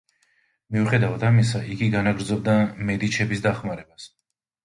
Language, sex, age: Georgian, male, 30-39